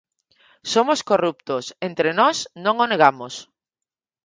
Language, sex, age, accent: Galician, female, 40-49, Normativo (estándar)